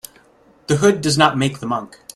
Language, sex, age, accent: English, male, 19-29, United States English